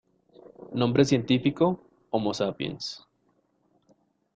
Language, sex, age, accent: Spanish, male, 19-29, Caribe: Cuba, Venezuela, Puerto Rico, República Dominicana, Panamá, Colombia caribeña, México caribeño, Costa del golfo de México